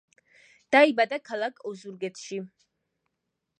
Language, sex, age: Georgian, female, 19-29